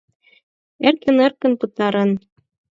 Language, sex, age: Mari, female, under 19